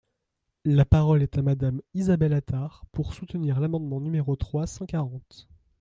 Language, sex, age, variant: French, male, under 19, Français de métropole